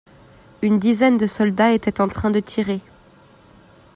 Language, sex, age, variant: French, female, 19-29, Français de métropole